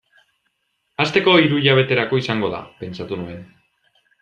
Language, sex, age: Basque, male, 19-29